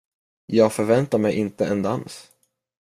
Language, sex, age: Swedish, male, under 19